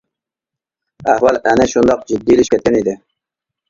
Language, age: Uyghur, 30-39